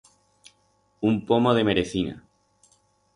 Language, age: Aragonese, 40-49